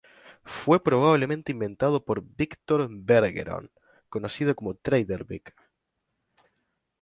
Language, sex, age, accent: Spanish, male, under 19, Rioplatense: Argentina, Uruguay, este de Bolivia, Paraguay